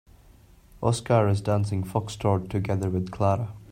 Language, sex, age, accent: English, male, 19-29, India and South Asia (India, Pakistan, Sri Lanka)